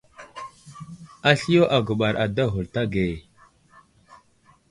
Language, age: Wuzlam, 19-29